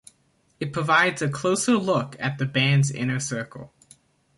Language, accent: English, United States English